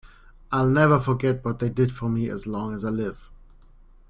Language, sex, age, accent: English, male, 30-39, England English